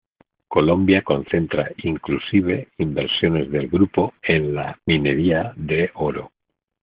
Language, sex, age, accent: Spanish, male, 50-59, España: Centro-Sur peninsular (Madrid, Toledo, Castilla-La Mancha)